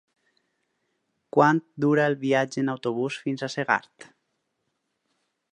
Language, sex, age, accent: Catalan, male, 19-29, valencià